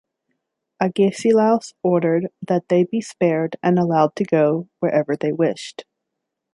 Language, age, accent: English, 30-39, United States English